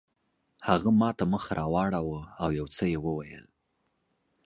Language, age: Pashto, 19-29